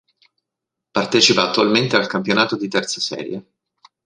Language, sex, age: Italian, male, 30-39